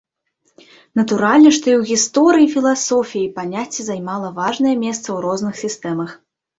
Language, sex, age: Belarusian, female, 19-29